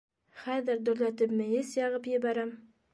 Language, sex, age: Bashkir, female, 30-39